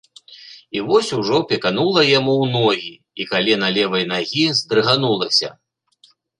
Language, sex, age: Belarusian, male, 40-49